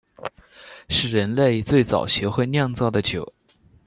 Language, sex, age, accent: Chinese, male, under 19, 出生地：湖南省